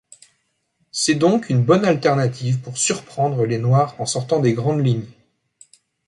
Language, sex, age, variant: French, male, 19-29, Français de métropole